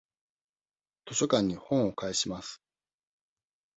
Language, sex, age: Japanese, male, 40-49